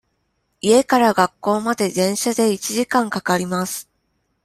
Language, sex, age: Japanese, female, 19-29